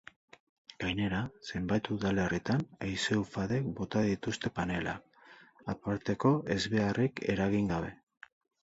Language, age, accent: Basque, 50-59, Mendebalekoa (Araba, Bizkaia, Gipuzkoako mendebaleko herri batzuk)